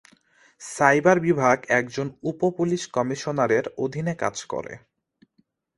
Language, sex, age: Bengali, male, 19-29